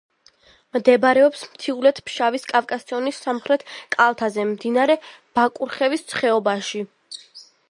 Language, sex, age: Georgian, female, 50-59